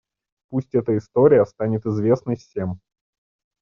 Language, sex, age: Russian, male, 30-39